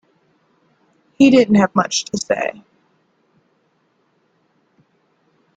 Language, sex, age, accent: English, female, 19-29, United States English